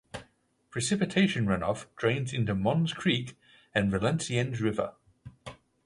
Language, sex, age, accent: English, male, 40-49, Australian English